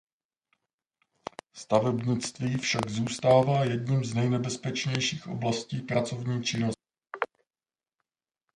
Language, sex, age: Czech, male, 40-49